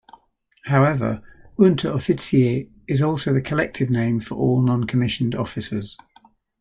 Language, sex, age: English, male, 60-69